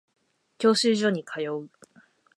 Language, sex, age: Japanese, female, under 19